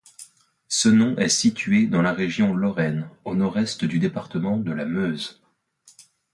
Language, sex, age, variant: French, male, 30-39, Français de métropole